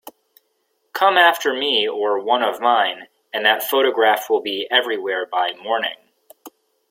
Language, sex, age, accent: English, male, 30-39, United States English